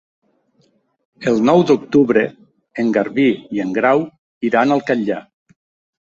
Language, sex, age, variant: Catalan, male, 50-59, Nord-Occidental